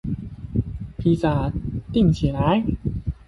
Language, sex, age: Chinese, male, under 19